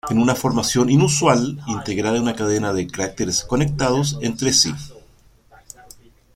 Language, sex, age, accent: Spanish, male, 50-59, Chileno: Chile, Cuyo